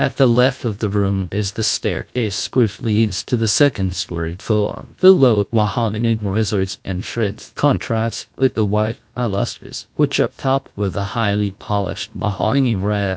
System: TTS, GlowTTS